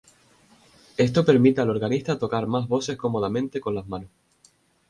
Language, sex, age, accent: Spanish, male, 19-29, España: Islas Canarias